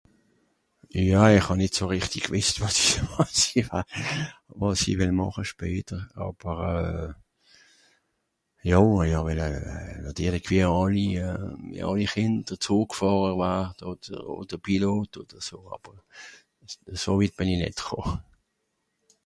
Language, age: Swiss German, 60-69